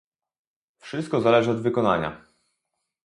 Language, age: Polish, 19-29